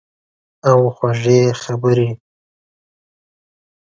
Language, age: Pashto, 19-29